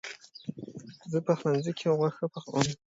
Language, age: Pashto, 19-29